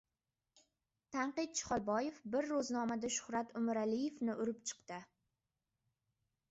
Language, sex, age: Uzbek, female, under 19